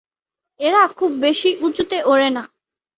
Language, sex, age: Bengali, female, 19-29